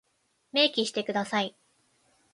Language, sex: Japanese, female